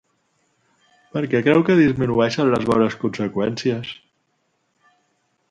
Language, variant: Catalan, Central